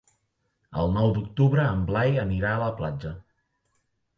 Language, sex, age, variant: Catalan, male, 30-39, Central